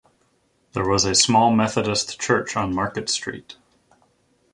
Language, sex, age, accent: English, male, 30-39, United States English